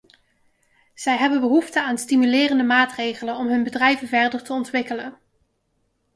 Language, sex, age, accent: Dutch, female, 30-39, Nederlands Nederlands